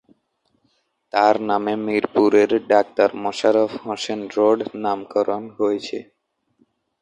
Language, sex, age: Bengali, male, under 19